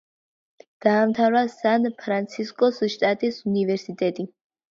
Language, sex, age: Georgian, female, under 19